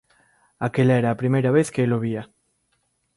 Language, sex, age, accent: Galician, male, 30-39, Normativo (estándar)